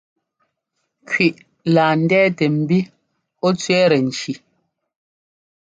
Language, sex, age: Ngomba, female, 30-39